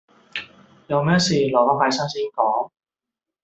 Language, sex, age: Cantonese, male, 19-29